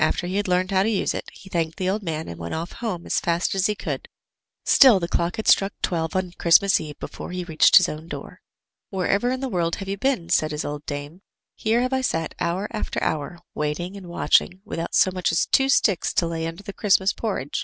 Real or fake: real